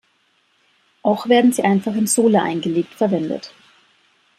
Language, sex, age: German, female, 30-39